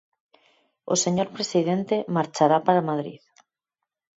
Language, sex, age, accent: Galician, female, 30-39, Normativo (estándar)